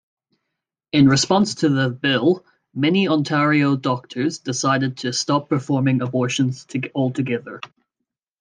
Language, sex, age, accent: English, male, 19-29, New Zealand English